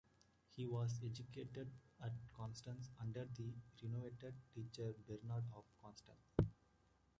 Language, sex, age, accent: English, male, 19-29, United States English